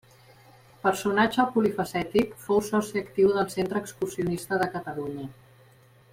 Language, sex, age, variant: Catalan, female, 50-59, Central